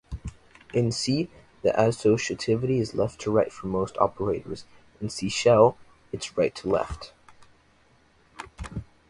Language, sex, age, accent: English, male, under 19, United States English